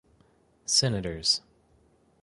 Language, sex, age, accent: English, male, 30-39, United States English